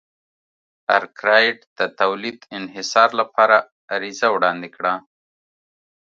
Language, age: Pashto, 30-39